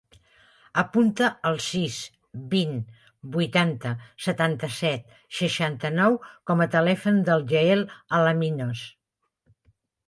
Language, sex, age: Catalan, female, 60-69